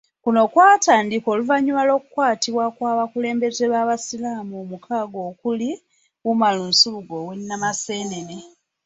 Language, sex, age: Ganda, female, 30-39